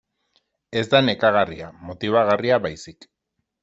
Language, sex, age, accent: Basque, male, 30-39, Erdialdekoa edo Nafarra (Gipuzkoa, Nafarroa)